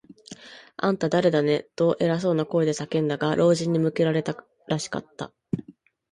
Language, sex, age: Japanese, female, 19-29